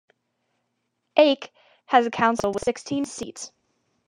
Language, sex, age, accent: English, female, under 19, United States English